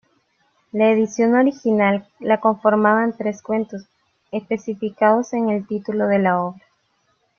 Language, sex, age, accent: Spanish, female, 30-39, América central